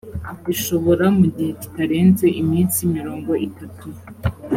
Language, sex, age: Kinyarwanda, female, under 19